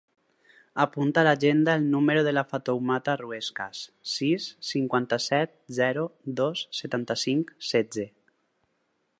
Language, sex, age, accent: Catalan, male, 19-29, valencià